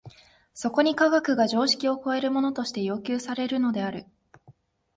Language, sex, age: Japanese, female, 19-29